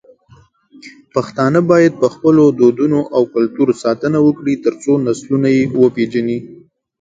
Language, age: Pashto, 19-29